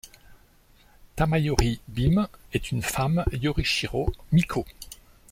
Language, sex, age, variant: French, male, 50-59, Français de métropole